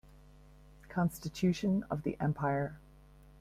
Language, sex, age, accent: English, female, 50-59, Irish English